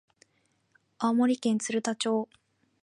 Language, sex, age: Japanese, female, 19-29